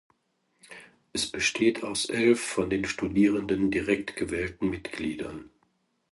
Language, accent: German, Deutschland Deutsch